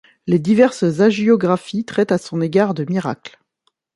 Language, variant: French, Français de métropole